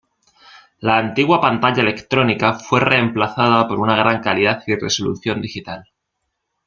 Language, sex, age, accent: Spanish, male, 19-29, España: Centro-Sur peninsular (Madrid, Toledo, Castilla-La Mancha)